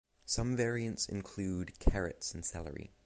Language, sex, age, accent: English, male, 19-29, England English; New Zealand English